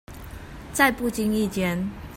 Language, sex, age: Chinese, female, 30-39